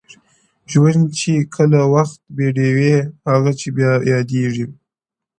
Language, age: Pashto, under 19